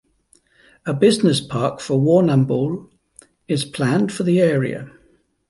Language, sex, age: English, male, 50-59